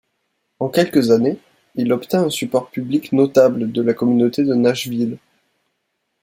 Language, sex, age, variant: French, male, 19-29, Français de métropole